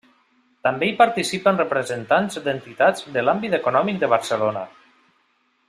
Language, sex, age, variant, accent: Catalan, male, 30-39, Valencià meridional, valencià